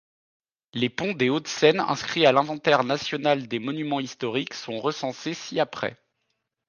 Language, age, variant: French, 30-39, Français de métropole